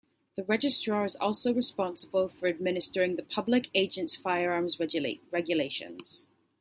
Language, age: English, 19-29